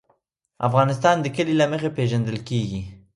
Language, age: Pashto, 19-29